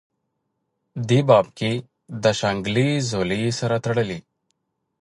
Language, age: Pashto, 19-29